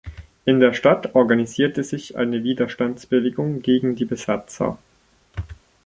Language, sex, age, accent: German, male, 30-39, Deutschland Deutsch